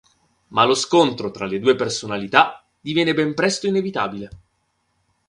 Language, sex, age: Italian, male, 19-29